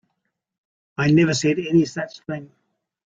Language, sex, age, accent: English, male, 60-69, New Zealand English